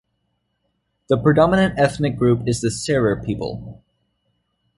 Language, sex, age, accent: English, male, under 19, United States English